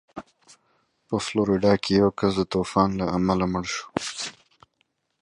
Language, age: English, 19-29